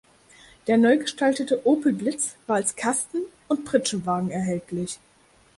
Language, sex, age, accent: German, female, 19-29, Deutschland Deutsch